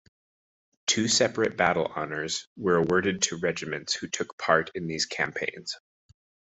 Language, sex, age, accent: English, male, 19-29, Canadian English